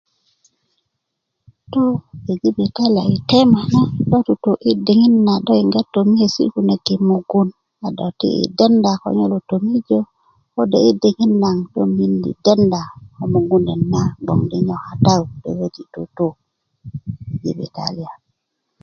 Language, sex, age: Kuku, female, 40-49